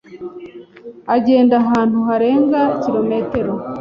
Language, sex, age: Kinyarwanda, female, 40-49